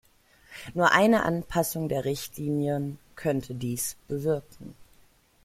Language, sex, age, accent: German, female, 30-39, Deutschland Deutsch